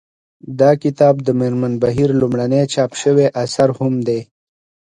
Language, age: Pashto, 30-39